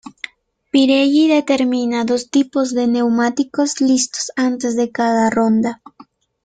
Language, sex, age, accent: Spanish, female, 19-29, América central